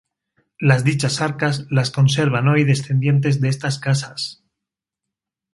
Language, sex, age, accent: Spanish, male, 40-49, España: Centro-Sur peninsular (Madrid, Toledo, Castilla-La Mancha)